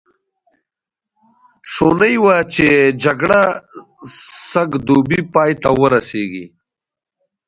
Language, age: Pashto, 19-29